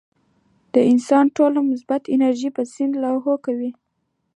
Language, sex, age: Pashto, female, 30-39